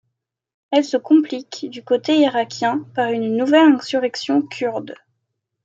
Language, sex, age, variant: French, female, 19-29, Français de métropole